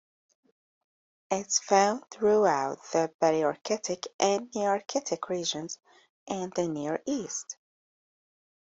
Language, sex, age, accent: English, female, 30-39, United States English